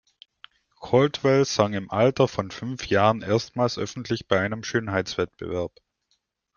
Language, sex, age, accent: German, male, 19-29, Deutschland Deutsch